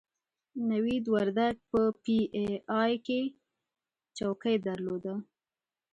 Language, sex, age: Pashto, female, 19-29